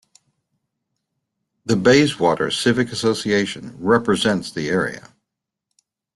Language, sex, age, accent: English, male, 60-69, United States English